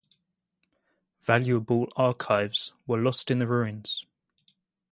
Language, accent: English, England English